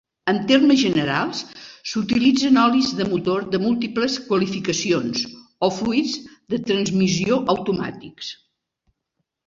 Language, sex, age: Catalan, female, 70-79